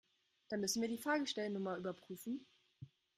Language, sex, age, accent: German, female, 19-29, Deutschland Deutsch